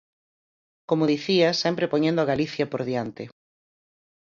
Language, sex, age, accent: Galician, female, 40-49, Oriental (común en zona oriental)